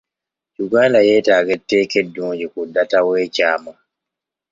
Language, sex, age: Ganda, male, 19-29